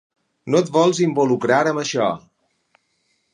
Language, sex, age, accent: Catalan, male, 40-49, valencià